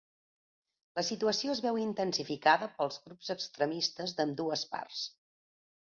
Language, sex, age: Catalan, female, 40-49